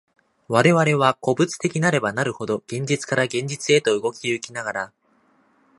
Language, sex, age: Japanese, male, 19-29